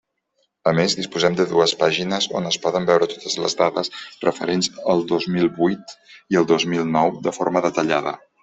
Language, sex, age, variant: Catalan, male, 50-59, Central